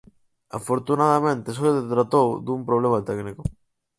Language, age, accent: Galician, 19-29, Atlántico (seseo e gheada)